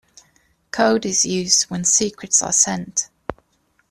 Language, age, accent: English, 19-29, England English